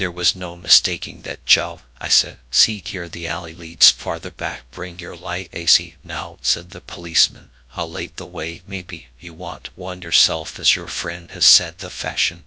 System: TTS, GradTTS